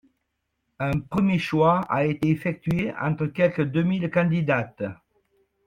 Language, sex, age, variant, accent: French, male, 70-79, Français d'Amérique du Nord, Français du Canada